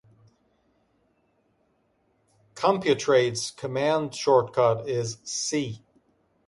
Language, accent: English, United States English